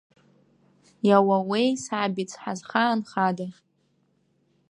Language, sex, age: Abkhazian, female, under 19